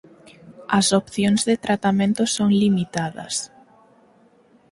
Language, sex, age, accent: Galician, female, under 19, Normativo (estándar)